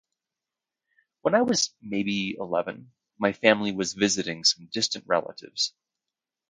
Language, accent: English, United States English